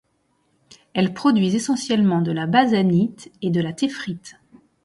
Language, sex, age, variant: French, female, 40-49, Français de métropole